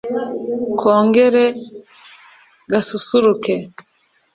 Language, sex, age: Kinyarwanda, female, 30-39